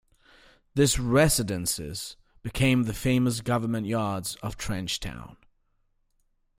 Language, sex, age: English, male, 30-39